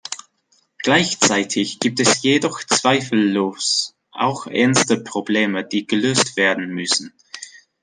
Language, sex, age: German, male, 19-29